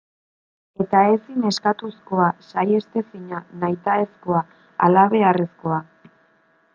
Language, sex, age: Basque, male, 19-29